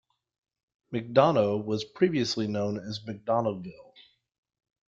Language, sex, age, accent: English, male, 40-49, United States English